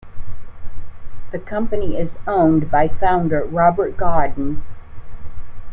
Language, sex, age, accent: English, female, 70-79, United States English